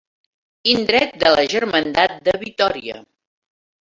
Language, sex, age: Catalan, female, 70-79